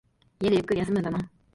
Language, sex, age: Japanese, female, 19-29